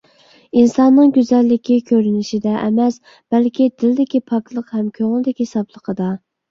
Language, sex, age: Uyghur, female, 19-29